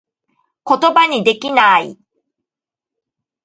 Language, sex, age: Japanese, female, 40-49